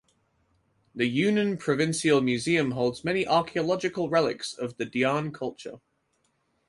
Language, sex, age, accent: English, male, 19-29, England English